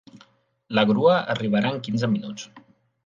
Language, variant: Catalan, Central